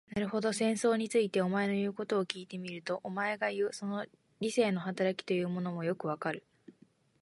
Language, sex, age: Japanese, female, 19-29